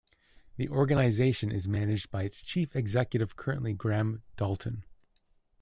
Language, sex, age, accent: English, male, 30-39, Canadian English